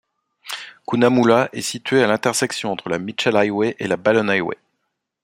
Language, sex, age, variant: French, male, 40-49, Français de métropole